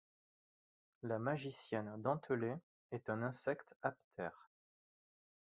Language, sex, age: French, male, 30-39